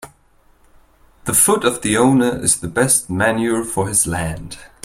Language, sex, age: English, male, 30-39